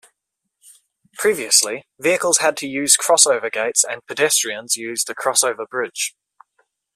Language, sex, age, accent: English, male, 19-29, Australian English